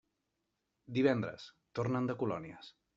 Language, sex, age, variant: Catalan, male, 30-39, Central